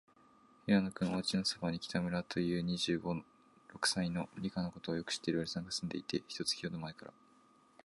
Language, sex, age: Japanese, male, 19-29